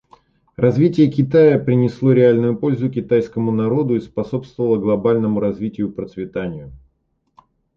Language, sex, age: Russian, male, 30-39